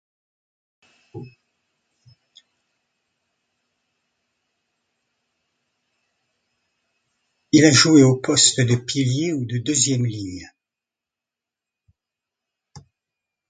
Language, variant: French, Français du nord de l'Afrique